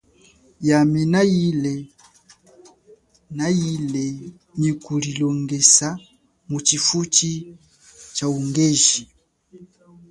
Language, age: Chokwe, 40-49